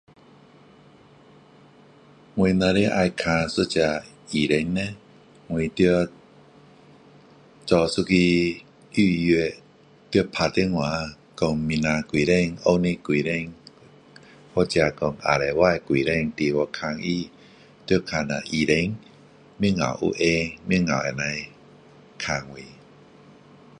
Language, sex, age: Min Dong Chinese, male, 50-59